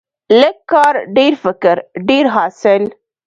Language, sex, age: Pashto, female, 19-29